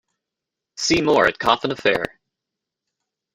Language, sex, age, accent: English, male, 19-29, United States English